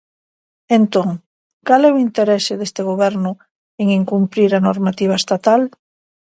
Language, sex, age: Galician, female, 50-59